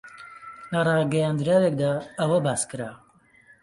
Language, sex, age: Central Kurdish, male, 30-39